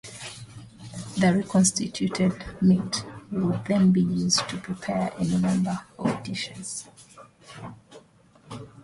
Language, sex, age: English, female, 30-39